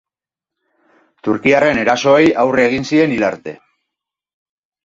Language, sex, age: Basque, male, 40-49